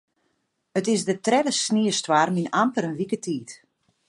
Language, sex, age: Western Frisian, female, 40-49